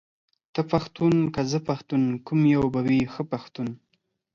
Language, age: Pashto, 19-29